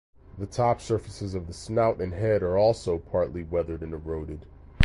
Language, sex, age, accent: English, male, 40-49, United States English